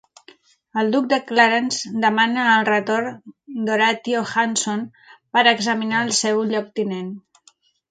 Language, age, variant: Catalan, 40-49, Central